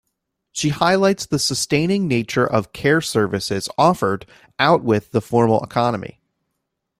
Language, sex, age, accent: English, male, 30-39, United States English